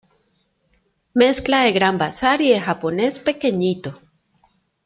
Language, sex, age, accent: Spanish, female, 30-39, Andino-Pacífico: Colombia, Perú, Ecuador, oeste de Bolivia y Venezuela andina